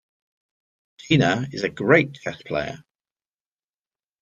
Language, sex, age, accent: English, male, 40-49, England English